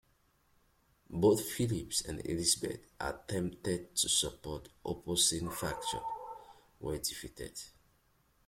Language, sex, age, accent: English, male, 19-29, England English